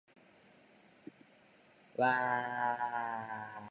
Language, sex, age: Japanese, female, 19-29